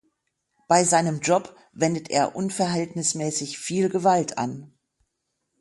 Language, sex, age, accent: German, female, 50-59, Deutschland Deutsch